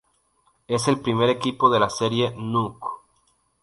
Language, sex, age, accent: Spanish, male, 19-29, Andino-Pacífico: Colombia, Perú, Ecuador, oeste de Bolivia y Venezuela andina